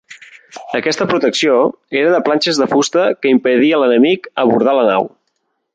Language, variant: Catalan, Central